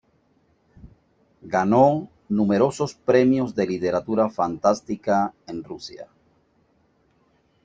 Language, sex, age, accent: Spanish, male, 40-49, Caribe: Cuba, Venezuela, Puerto Rico, República Dominicana, Panamá, Colombia caribeña, México caribeño, Costa del golfo de México